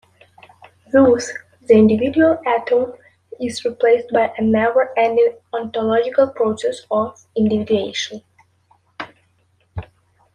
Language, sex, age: English, female, under 19